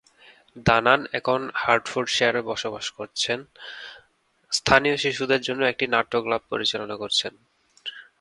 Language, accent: Bengali, প্রমিত